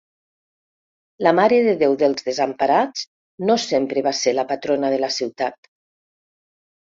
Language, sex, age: Catalan, female, 60-69